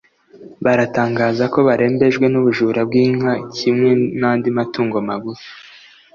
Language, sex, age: Kinyarwanda, male, 19-29